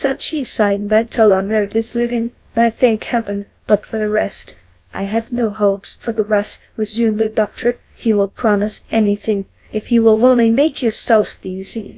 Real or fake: fake